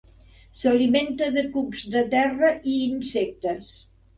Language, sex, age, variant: Catalan, female, 60-69, Central